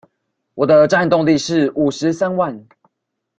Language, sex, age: Chinese, male, 19-29